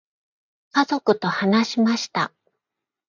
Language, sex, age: Japanese, female, 50-59